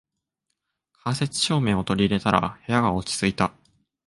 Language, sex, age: Japanese, male, 19-29